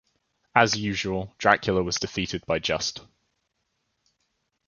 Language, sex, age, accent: English, male, 19-29, England English